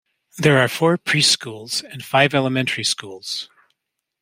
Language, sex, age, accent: English, male, 60-69, United States English